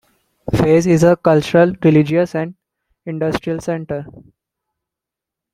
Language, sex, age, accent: English, male, 19-29, India and South Asia (India, Pakistan, Sri Lanka)